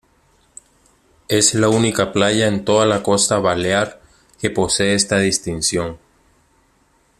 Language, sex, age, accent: Spanish, male, 19-29, Caribe: Cuba, Venezuela, Puerto Rico, República Dominicana, Panamá, Colombia caribeña, México caribeño, Costa del golfo de México